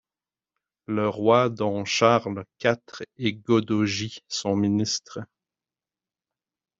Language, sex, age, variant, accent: French, male, 30-39, Français d'Amérique du Nord, Français du Canada